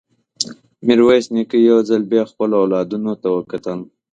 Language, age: Pashto, 19-29